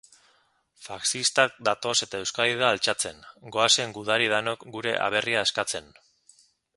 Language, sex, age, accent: Basque, male, 30-39, Mendebalekoa (Araba, Bizkaia, Gipuzkoako mendebaleko herri batzuk)